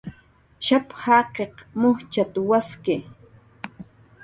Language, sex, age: Jaqaru, female, 40-49